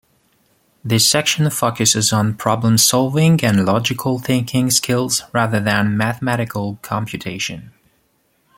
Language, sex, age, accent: English, male, 30-39, United States English